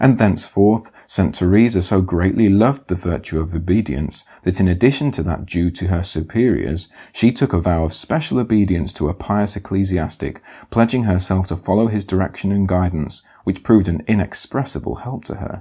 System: none